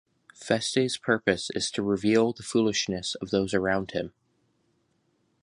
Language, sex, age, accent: English, male, under 19, United States English